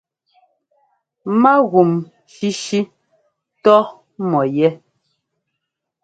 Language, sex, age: Ngomba, female, 40-49